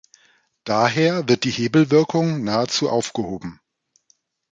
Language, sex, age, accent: German, male, 40-49, Deutschland Deutsch